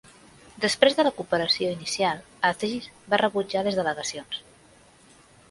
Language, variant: Catalan, Central